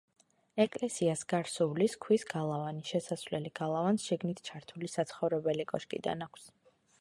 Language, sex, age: Georgian, female, 19-29